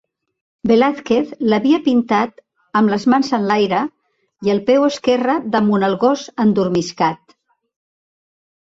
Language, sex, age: Catalan, female, 60-69